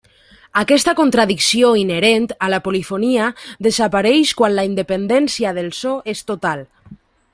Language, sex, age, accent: Catalan, female, 19-29, valencià